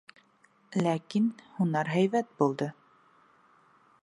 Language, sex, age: Bashkir, female, 19-29